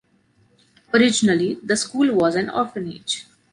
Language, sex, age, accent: English, female, 19-29, India and South Asia (India, Pakistan, Sri Lanka)